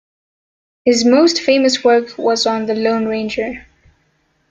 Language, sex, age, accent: English, female, 19-29, United States English